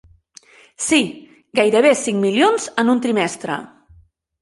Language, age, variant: Catalan, under 19, Central